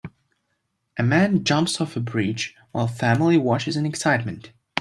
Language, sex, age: English, male, 19-29